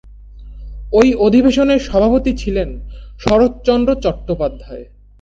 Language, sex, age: Bengali, male, under 19